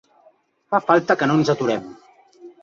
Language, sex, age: Catalan, male, 30-39